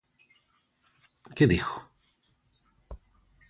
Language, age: Galician, 50-59